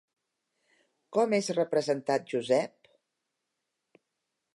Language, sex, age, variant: Catalan, female, 60-69, Central